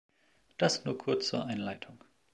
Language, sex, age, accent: German, male, 19-29, Deutschland Deutsch